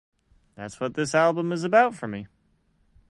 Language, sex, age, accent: English, male, 19-29, United States English